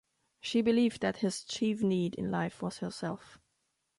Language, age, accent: English, 30-39, Irish English